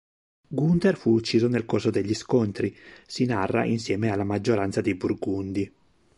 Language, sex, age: Italian, male, 30-39